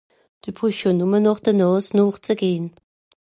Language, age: Swiss German, 50-59